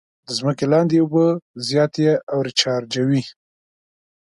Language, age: Pashto, 19-29